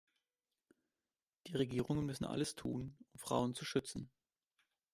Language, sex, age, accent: German, male, 19-29, Deutschland Deutsch